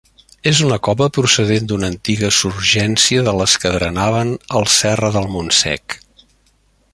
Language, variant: Catalan, Central